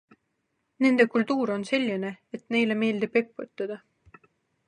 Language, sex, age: Estonian, female, 19-29